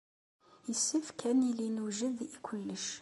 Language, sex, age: Kabyle, female, 30-39